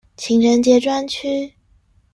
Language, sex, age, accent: Chinese, female, 19-29, 出生地：臺北市